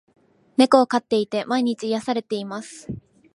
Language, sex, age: Japanese, female, 19-29